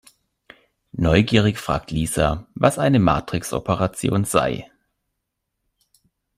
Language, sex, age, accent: German, male, 19-29, Deutschland Deutsch